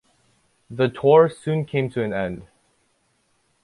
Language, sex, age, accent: English, male, under 19, United States English